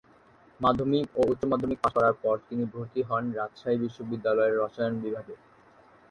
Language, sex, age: Bengali, male, under 19